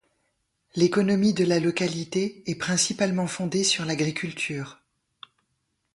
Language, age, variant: French, 60-69, Français de métropole